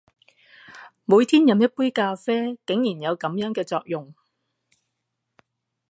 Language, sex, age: Cantonese, female, 60-69